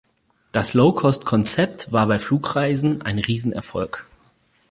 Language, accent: German, Deutschland Deutsch